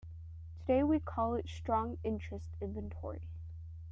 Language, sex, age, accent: English, female, 19-29, United States English